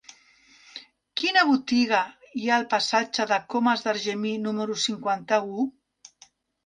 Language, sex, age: Catalan, female, 50-59